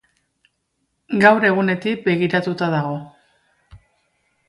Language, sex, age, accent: Basque, female, 50-59, Mendebalekoa (Araba, Bizkaia, Gipuzkoako mendebaleko herri batzuk)